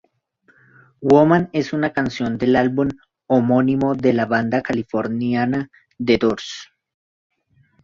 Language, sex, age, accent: Spanish, male, 19-29, Andino-Pacífico: Colombia, Perú, Ecuador, oeste de Bolivia y Venezuela andina